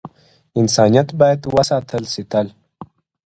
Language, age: Pashto, under 19